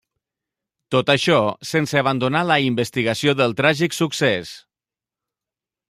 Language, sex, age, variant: Catalan, male, 40-49, Nord-Occidental